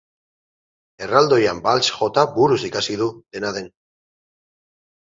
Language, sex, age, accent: Basque, male, 40-49, Erdialdekoa edo Nafarra (Gipuzkoa, Nafarroa)